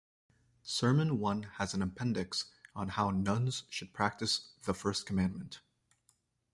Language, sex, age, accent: English, male, 30-39, Canadian English